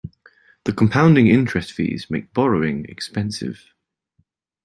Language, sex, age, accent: English, male, 19-29, England English